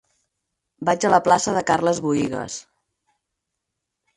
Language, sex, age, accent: Catalan, female, 40-49, estàndard